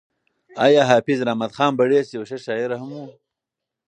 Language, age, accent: Pashto, 30-39, کندهارۍ لهجه